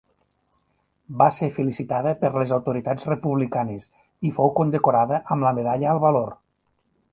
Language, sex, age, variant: Catalan, male, 50-59, Nord-Occidental